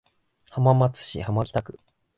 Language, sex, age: Japanese, male, 19-29